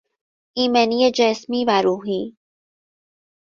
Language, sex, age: Persian, female, 19-29